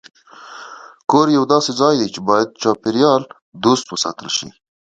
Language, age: Pashto, 19-29